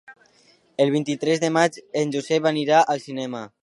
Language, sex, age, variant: Catalan, male, under 19, Alacantí